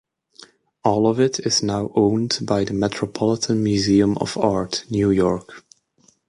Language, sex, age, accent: English, male, 19-29, England English